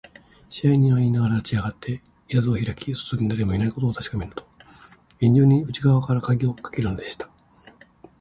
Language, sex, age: Japanese, male, 50-59